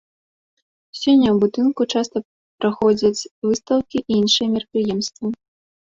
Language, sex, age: Belarusian, female, 30-39